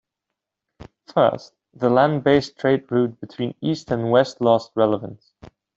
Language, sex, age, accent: English, male, 19-29, England English